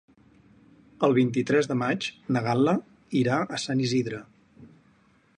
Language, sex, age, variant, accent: Catalan, male, 40-49, Central, central